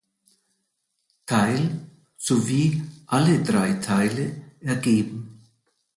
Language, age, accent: German, 70-79, Deutschland Deutsch